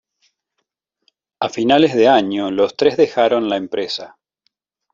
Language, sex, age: Spanish, male, 50-59